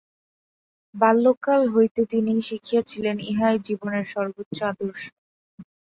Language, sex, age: Bengali, female, 19-29